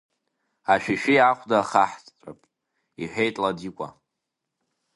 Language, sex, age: Abkhazian, male, under 19